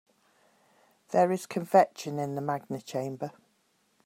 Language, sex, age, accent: English, female, 50-59, England English